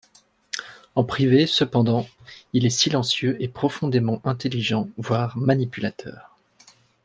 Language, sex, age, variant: French, male, 19-29, Français de métropole